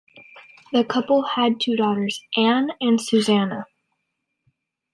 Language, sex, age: English, female, under 19